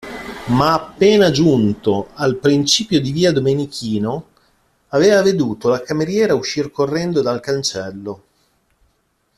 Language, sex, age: Italian, male, 40-49